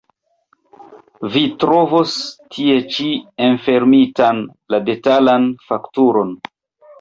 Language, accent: Esperanto, Internacia